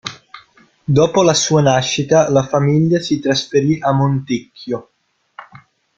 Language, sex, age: Italian, male, 19-29